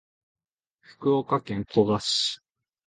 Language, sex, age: Japanese, male, under 19